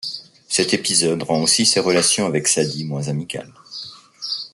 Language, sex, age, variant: French, male, 40-49, Français de métropole